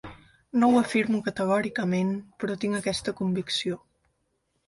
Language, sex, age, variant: Catalan, female, 19-29, Central